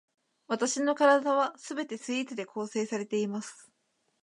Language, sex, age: Japanese, female, 19-29